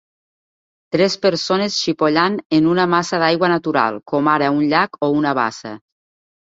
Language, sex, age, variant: Catalan, female, 30-39, Nord-Occidental